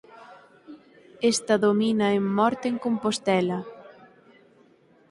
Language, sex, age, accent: Galician, female, 19-29, Atlántico (seseo e gheada)